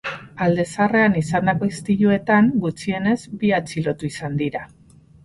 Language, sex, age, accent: Basque, female, 40-49, Mendebalekoa (Araba, Bizkaia, Gipuzkoako mendebaleko herri batzuk)